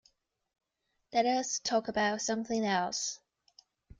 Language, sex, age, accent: English, female, 30-39, United States English